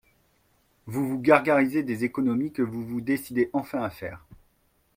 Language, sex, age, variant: French, male, 30-39, Français de métropole